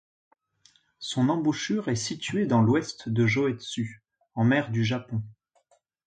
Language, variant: French, Français de métropole